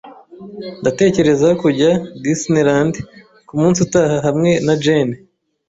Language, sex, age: Kinyarwanda, male, 30-39